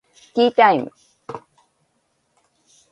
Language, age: Japanese, 50-59